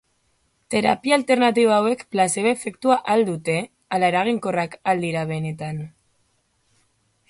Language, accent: Basque, Erdialdekoa edo Nafarra (Gipuzkoa, Nafarroa)